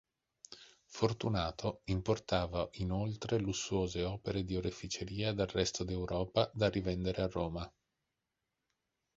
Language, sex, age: Italian, male, 40-49